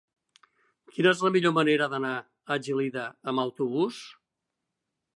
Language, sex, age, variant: Catalan, male, 60-69, Nord-Occidental